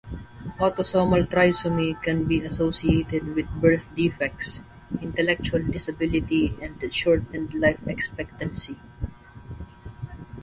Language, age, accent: English, 19-29, Filipino